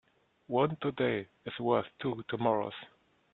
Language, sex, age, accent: English, male, 19-29, England English